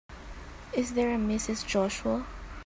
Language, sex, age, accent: English, female, 19-29, Filipino